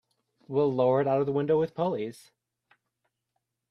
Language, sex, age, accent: English, male, 19-29, United States English